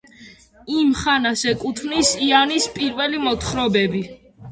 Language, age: Georgian, under 19